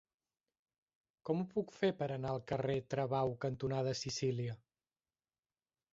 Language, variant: Catalan, Central